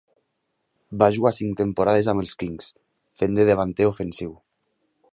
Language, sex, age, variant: Catalan, male, 19-29, Nord-Occidental